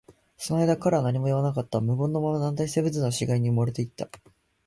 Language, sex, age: Japanese, male, 19-29